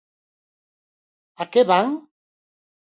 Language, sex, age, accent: Galician, male, 50-59, Normativo (estándar)